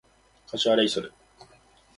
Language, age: Japanese, 19-29